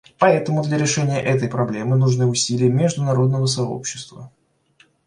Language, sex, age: Russian, male, 19-29